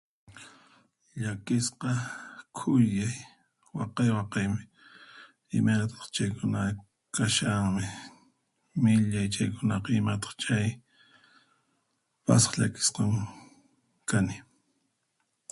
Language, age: Puno Quechua, 40-49